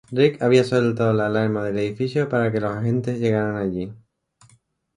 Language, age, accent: Spanish, 19-29, España: Islas Canarias